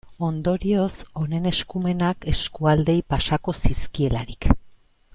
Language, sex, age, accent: Basque, female, 40-49, Mendebalekoa (Araba, Bizkaia, Gipuzkoako mendebaleko herri batzuk)